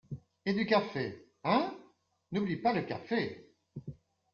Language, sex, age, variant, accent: French, female, 60-69, Français d'Europe, Français de Belgique